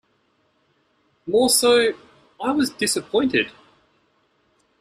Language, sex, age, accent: English, male, 30-39, Australian English